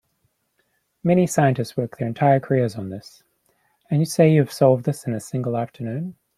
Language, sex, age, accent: English, male, 30-39, New Zealand English